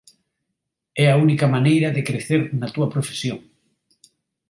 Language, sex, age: Galician, male, 50-59